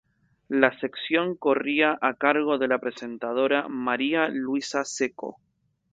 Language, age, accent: Spanish, 19-29, Rioplatense: Argentina, Uruguay, este de Bolivia, Paraguay